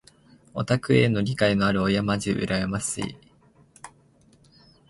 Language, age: Japanese, 19-29